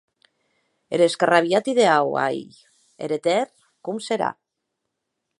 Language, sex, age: Occitan, female, 50-59